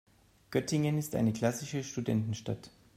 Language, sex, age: German, male, 30-39